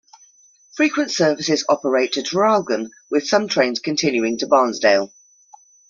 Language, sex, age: English, female, 30-39